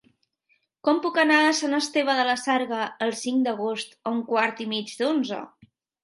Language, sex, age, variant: Catalan, female, 19-29, Central